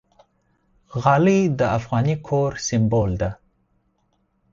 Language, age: Pashto, 30-39